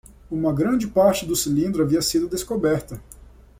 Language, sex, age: Portuguese, male, 19-29